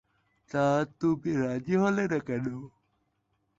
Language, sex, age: Bengali, male, under 19